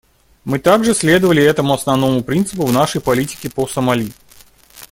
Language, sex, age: Russian, male, 30-39